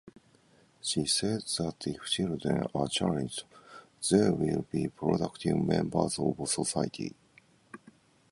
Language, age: English, 50-59